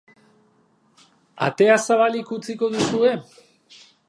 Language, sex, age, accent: Basque, male, 40-49, Mendebalekoa (Araba, Bizkaia, Gipuzkoako mendebaleko herri batzuk)